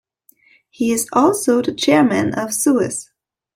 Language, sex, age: English, female, 19-29